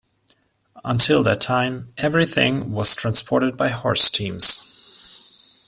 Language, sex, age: English, male, 30-39